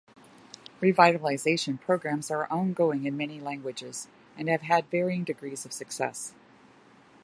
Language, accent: English, United States English